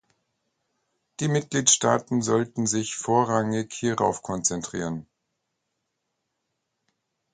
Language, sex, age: German, male, 40-49